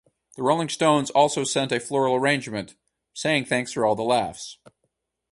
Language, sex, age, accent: English, male, 30-39, United States English